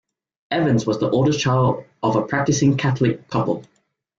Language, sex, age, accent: English, male, 19-29, Singaporean English